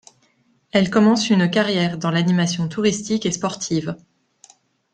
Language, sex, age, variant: French, female, 30-39, Français de métropole